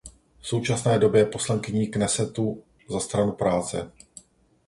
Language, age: Czech, 40-49